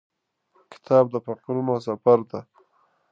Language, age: Pashto, 30-39